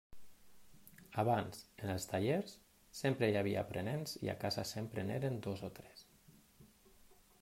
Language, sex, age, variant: Catalan, male, 30-39, Central